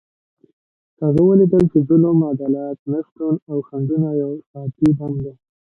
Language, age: Pashto, 19-29